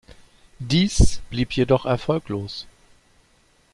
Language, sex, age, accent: German, male, 50-59, Deutschland Deutsch